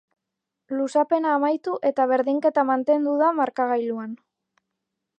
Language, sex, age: Basque, female, 19-29